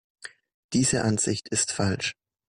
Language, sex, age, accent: German, male, 19-29, Deutschland Deutsch